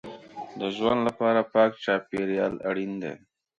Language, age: Pashto, 30-39